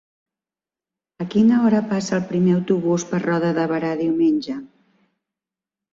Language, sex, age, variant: Catalan, female, 60-69, Central